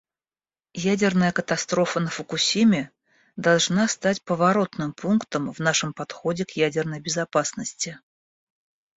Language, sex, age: Russian, female, 40-49